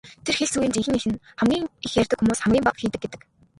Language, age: Mongolian, 19-29